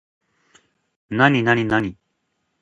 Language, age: Japanese, 19-29